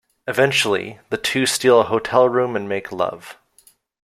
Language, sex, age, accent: English, male, 30-39, Canadian English